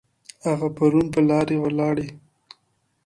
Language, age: Pashto, 19-29